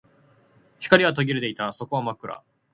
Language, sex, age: Japanese, male, 19-29